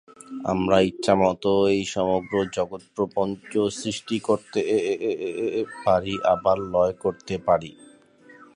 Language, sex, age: Bengali, male, 30-39